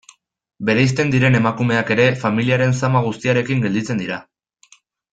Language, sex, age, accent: Basque, male, 19-29, Erdialdekoa edo Nafarra (Gipuzkoa, Nafarroa)